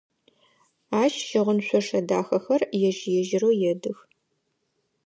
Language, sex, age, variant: Adyghe, female, 19-29, Адыгабзэ (Кирил, пстэумэ зэдыряе)